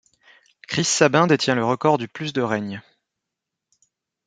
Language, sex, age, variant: French, male, 30-39, Français de métropole